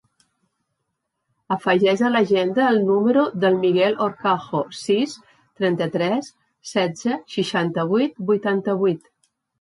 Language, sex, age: Catalan, female, 60-69